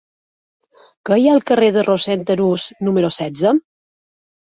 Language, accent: Catalan, mallorquí